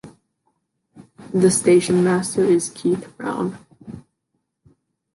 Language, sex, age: English, female, under 19